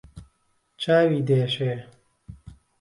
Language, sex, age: Central Kurdish, male, 40-49